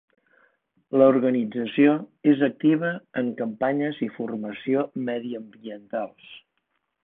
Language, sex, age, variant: Catalan, male, 60-69, Central